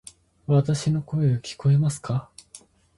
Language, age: Japanese, 19-29